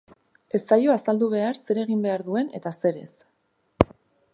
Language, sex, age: Basque, female, 19-29